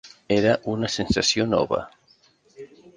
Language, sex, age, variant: Catalan, male, 40-49, Central